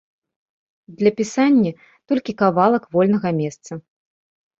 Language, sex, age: Belarusian, female, 30-39